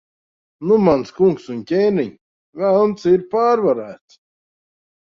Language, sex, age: Latvian, male, 40-49